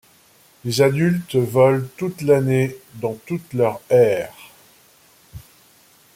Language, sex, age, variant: French, male, 50-59, Français de métropole